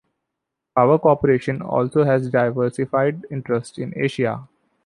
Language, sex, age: English, male, 19-29